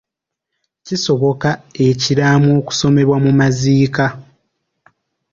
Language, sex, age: Ganda, male, under 19